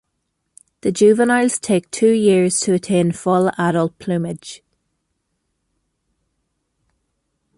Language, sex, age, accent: English, female, 30-39, Irish English